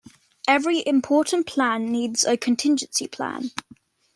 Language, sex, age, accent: English, male, under 19, England English